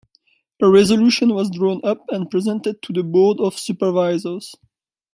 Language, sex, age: English, male, 19-29